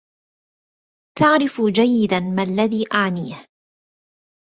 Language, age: Arabic, 30-39